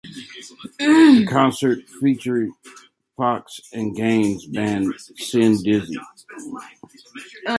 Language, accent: English, United States English